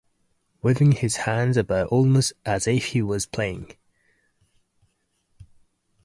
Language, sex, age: English, male, 19-29